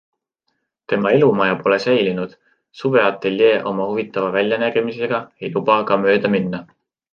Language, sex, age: Estonian, male, 19-29